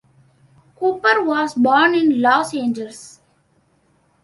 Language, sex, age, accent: English, female, under 19, India and South Asia (India, Pakistan, Sri Lanka)